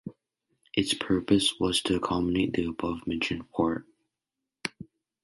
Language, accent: English, United States English